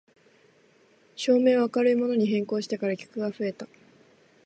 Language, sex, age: Japanese, female, 19-29